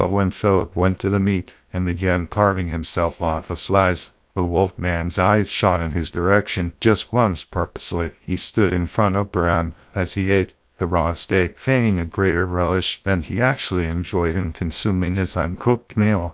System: TTS, GlowTTS